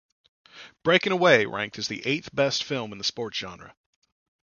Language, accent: English, United States English